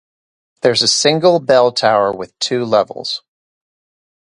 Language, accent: English, United States English